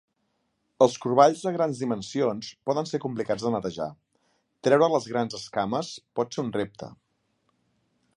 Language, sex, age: Catalan, male, 40-49